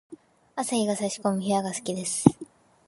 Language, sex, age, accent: Japanese, female, 19-29, 標準語